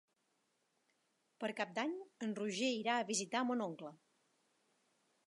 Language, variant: Catalan, Septentrional